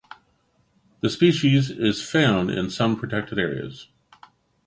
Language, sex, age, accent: English, male, 50-59, Canadian English